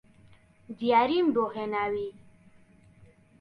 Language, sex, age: Central Kurdish, male, 40-49